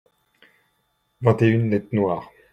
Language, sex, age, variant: French, male, 19-29, Français de métropole